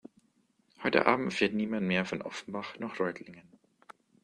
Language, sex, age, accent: German, male, 19-29, Deutschland Deutsch